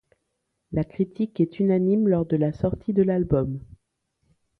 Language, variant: French, Français de métropole